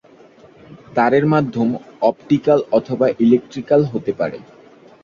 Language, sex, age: Bengali, male, 19-29